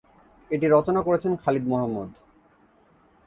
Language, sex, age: Bengali, male, 19-29